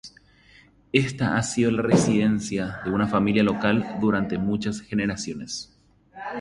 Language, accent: Spanish, Rioplatense: Argentina, Uruguay, este de Bolivia, Paraguay